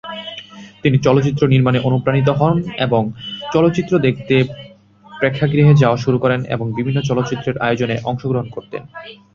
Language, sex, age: Bengali, male, 19-29